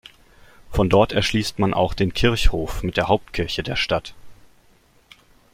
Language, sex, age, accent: German, male, 19-29, Deutschland Deutsch